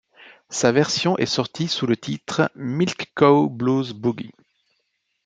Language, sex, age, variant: French, male, under 19, Français de métropole